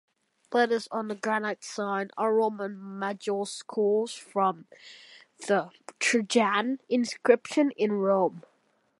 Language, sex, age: English, male, under 19